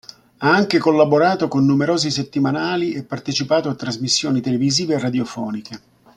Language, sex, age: Italian, male, 60-69